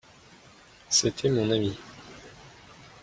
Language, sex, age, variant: French, male, 19-29, Français de métropole